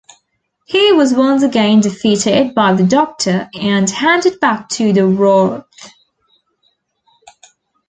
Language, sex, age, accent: English, female, 19-29, Australian English